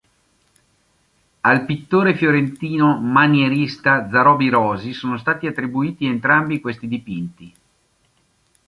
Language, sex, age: Italian, male, 50-59